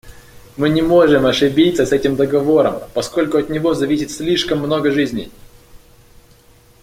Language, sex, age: Russian, male, 19-29